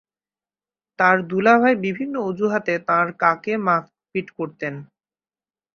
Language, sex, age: Bengali, male, 19-29